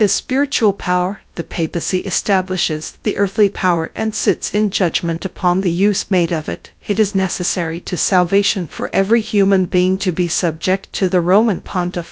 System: TTS, GradTTS